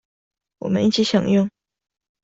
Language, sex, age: Chinese, female, under 19